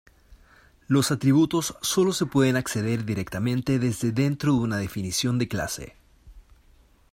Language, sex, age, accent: Spanish, male, 19-29, Chileno: Chile, Cuyo